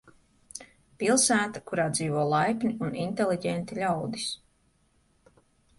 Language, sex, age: Latvian, female, 30-39